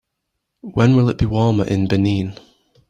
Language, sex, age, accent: English, male, 19-29, England English